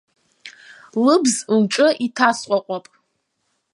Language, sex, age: Abkhazian, female, 19-29